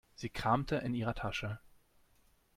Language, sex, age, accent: German, male, 19-29, Deutschland Deutsch